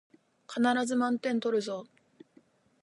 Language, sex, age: Japanese, female, 19-29